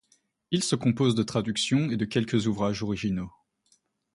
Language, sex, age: French, female, 19-29